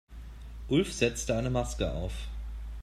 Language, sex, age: German, male, 30-39